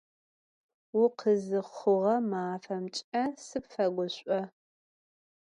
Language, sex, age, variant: Adyghe, female, 19-29, Адыгабзэ (Кирил, пстэумэ зэдыряе)